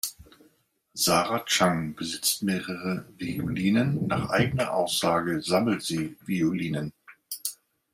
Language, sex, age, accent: German, male, 60-69, Deutschland Deutsch